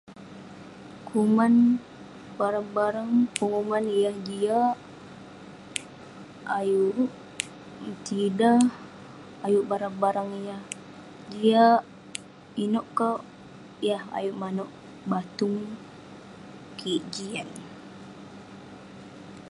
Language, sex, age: Western Penan, female, under 19